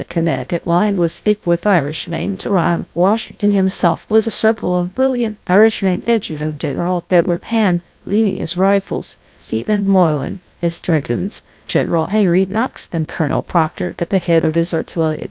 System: TTS, GlowTTS